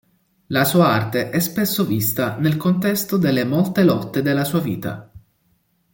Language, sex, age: Italian, male, 19-29